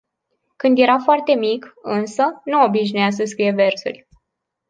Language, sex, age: Romanian, female, 19-29